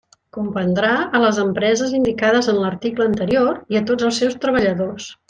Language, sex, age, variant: Catalan, female, 50-59, Central